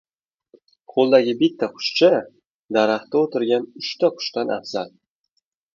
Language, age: Uzbek, 19-29